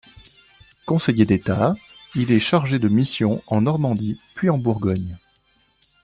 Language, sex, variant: French, male, Français de métropole